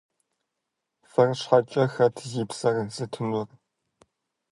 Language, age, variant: Kabardian, 19-29, Адыгэбзэ (Къэбэрдей, Кирил, псоми зэдай)